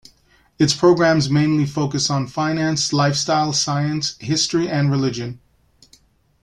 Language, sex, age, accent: English, male, 40-49, United States English